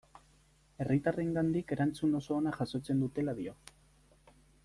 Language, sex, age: Basque, male, 19-29